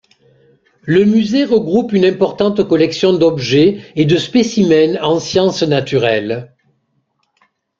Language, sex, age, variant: French, male, 50-59, Français de métropole